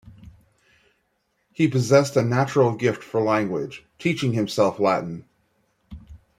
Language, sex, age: English, male, 40-49